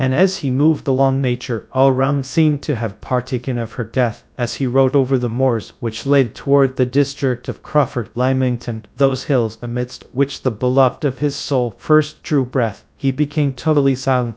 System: TTS, GradTTS